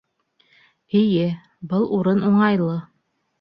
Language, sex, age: Bashkir, female, 30-39